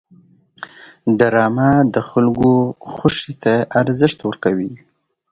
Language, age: Pashto, 30-39